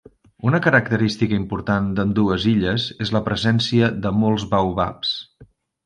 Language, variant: Catalan, Central